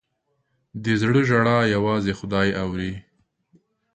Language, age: Pashto, 30-39